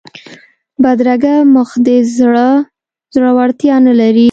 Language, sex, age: Pashto, female, 19-29